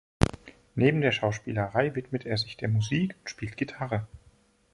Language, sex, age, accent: German, male, 30-39, Deutschland Deutsch